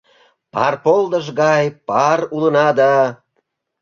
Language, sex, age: Mari, male, 40-49